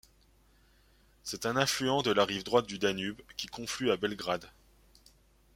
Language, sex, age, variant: French, male, 30-39, Français de métropole